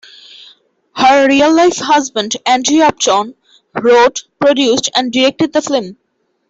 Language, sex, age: English, female, 19-29